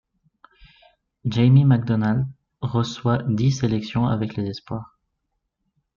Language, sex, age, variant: French, male, 19-29, Français de métropole